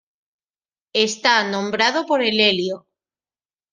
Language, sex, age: Spanish, female, 40-49